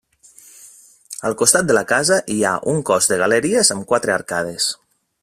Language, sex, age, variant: Catalan, male, 30-39, Nord-Occidental